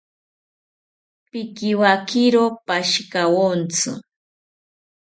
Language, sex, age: South Ucayali Ashéninka, female, 40-49